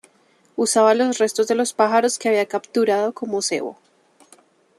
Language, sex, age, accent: Spanish, female, 30-39, Caribe: Cuba, Venezuela, Puerto Rico, República Dominicana, Panamá, Colombia caribeña, México caribeño, Costa del golfo de México